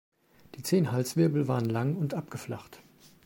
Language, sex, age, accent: German, male, 40-49, Deutschland Deutsch